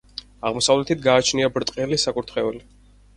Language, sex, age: Georgian, male, 19-29